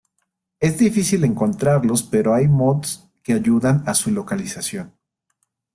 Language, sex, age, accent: Spanish, male, 30-39, México